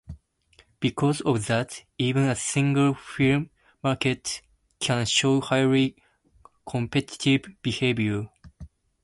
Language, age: English, 19-29